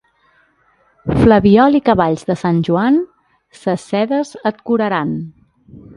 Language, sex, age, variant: Catalan, female, 40-49, Central